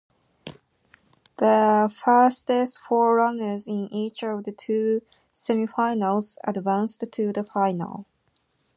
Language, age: English, 19-29